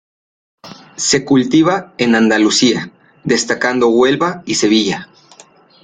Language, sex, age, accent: Spanish, male, 19-29, México